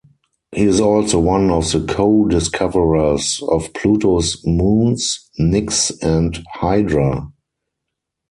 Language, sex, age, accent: English, male, 50-59, German English